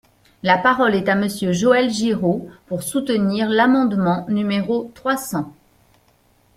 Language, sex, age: French, female, 40-49